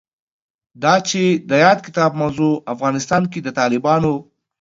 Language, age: Pashto, 19-29